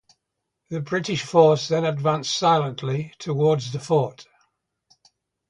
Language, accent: English, British English